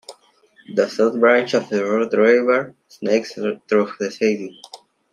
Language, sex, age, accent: English, male, under 19, United States English